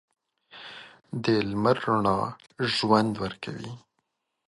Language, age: Pashto, 19-29